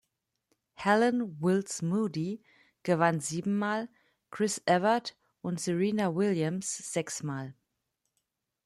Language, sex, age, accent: German, female, 30-39, Deutschland Deutsch